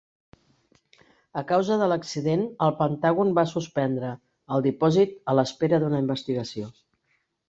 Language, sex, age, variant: Catalan, female, 60-69, Central